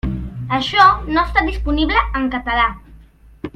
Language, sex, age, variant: Catalan, male, 40-49, Central